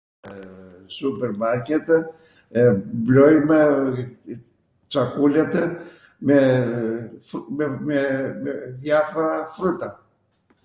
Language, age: Arvanitika Albanian, 70-79